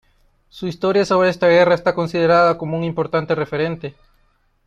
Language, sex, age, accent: Spanish, male, 19-29, América central